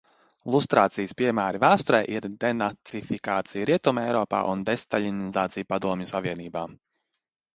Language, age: Latvian, 30-39